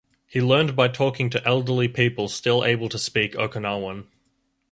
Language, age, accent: English, 19-29, Australian English